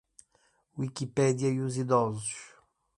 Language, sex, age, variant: Portuguese, male, 50-59, Portuguese (Portugal)